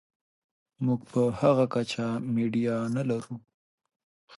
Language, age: Pashto, 19-29